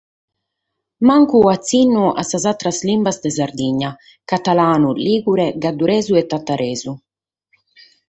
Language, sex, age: Sardinian, female, 30-39